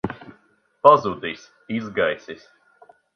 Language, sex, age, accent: Latvian, male, 19-29, Rigas